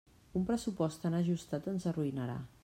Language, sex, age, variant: Catalan, female, 40-49, Central